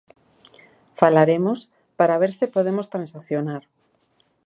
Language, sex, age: Galician, female, 40-49